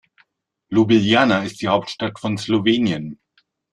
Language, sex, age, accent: German, male, 50-59, Deutschland Deutsch